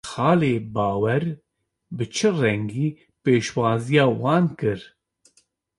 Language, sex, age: Kurdish, male, 30-39